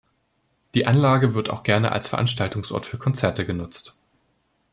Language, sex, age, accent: German, male, 19-29, Deutschland Deutsch